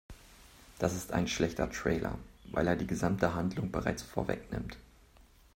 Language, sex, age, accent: German, male, 19-29, Deutschland Deutsch